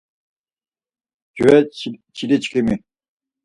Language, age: Laz, 60-69